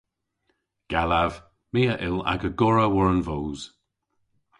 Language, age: Cornish, 50-59